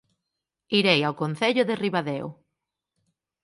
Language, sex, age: Galician, female, 30-39